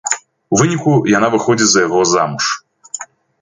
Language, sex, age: Belarusian, male, 19-29